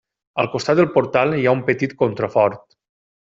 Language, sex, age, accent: Catalan, male, 30-39, valencià